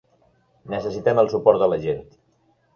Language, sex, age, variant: Catalan, male, 50-59, Balear